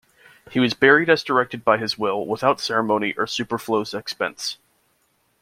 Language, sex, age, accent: English, male, 19-29, United States English